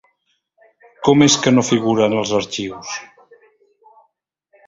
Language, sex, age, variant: Catalan, male, 50-59, Central